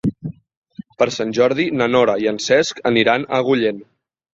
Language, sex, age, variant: Catalan, male, 19-29, Central